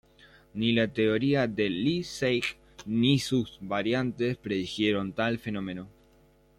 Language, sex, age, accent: Spanish, male, under 19, Rioplatense: Argentina, Uruguay, este de Bolivia, Paraguay